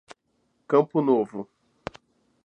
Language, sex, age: Portuguese, male, 40-49